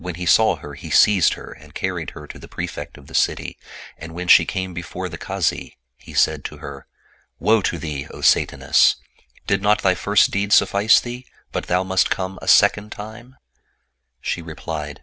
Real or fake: real